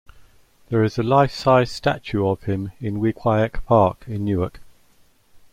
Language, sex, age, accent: English, male, 60-69, England English